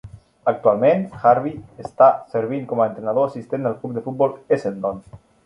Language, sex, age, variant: Catalan, male, 19-29, Nord-Occidental